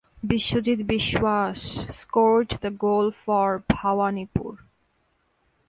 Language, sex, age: English, female, 19-29